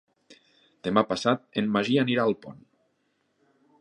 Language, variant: Catalan, Nord-Occidental